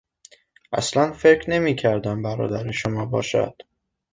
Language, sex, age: Persian, male, under 19